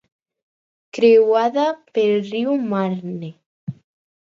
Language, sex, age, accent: Catalan, female, under 19, aprenent (recent, des del castellà)